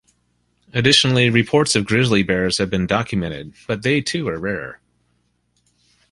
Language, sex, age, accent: English, male, 40-49, United States English